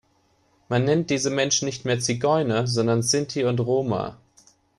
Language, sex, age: German, male, 19-29